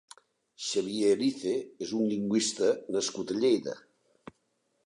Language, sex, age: Catalan, male, 60-69